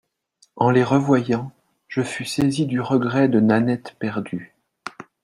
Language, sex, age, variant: French, male, 40-49, Français de métropole